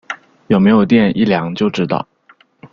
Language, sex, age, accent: Chinese, male, 19-29, 出生地：江西省